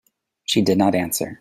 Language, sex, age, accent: English, male, 30-39, United States English